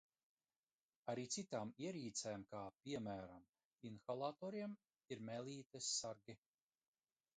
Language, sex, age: Latvian, male, 40-49